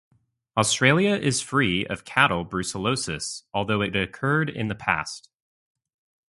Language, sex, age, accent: English, male, 19-29, United States English